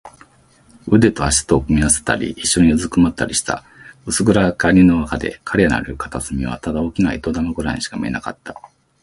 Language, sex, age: Japanese, male, 40-49